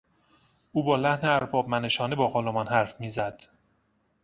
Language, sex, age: Persian, male, 30-39